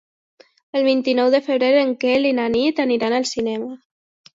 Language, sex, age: Catalan, female, under 19